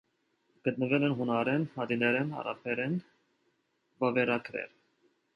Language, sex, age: Armenian, male, 19-29